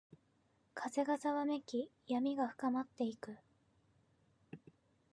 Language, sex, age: Japanese, female, 19-29